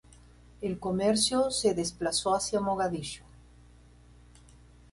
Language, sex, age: Spanish, female, 60-69